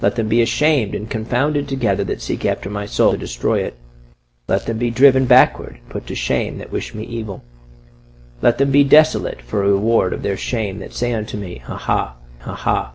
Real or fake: real